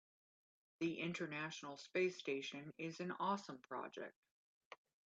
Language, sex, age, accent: English, female, 50-59, United States English